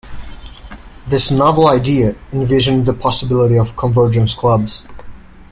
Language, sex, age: English, male, under 19